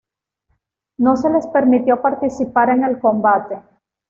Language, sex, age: Spanish, female, 30-39